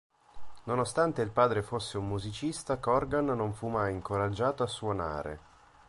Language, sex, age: Italian, male, 19-29